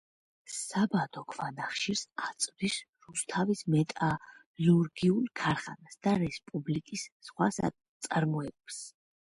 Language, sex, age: Georgian, female, under 19